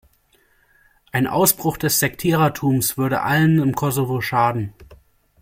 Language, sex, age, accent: German, male, 19-29, Deutschland Deutsch